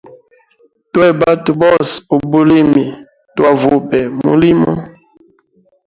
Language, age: Hemba, 30-39